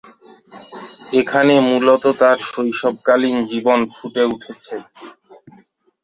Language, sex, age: Bengali, male, 19-29